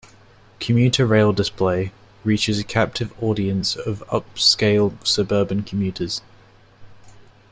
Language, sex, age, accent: English, male, under 19, England English